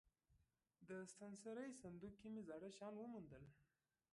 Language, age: Pashto, 19-29